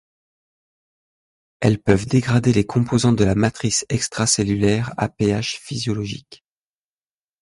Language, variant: French, Français de métropole